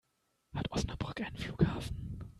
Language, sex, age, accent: German, male, 19-29, Deutschland Deutsch